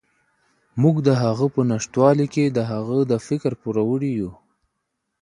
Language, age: Pashto, 30-39